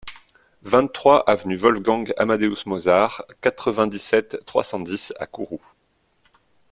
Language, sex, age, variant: French, male, 30-39, Français de métropole